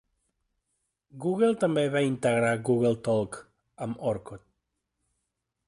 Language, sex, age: Catalan, male, 30-39